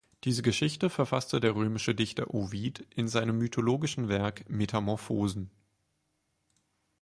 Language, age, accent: German, 19-29, Deutschland Deutsch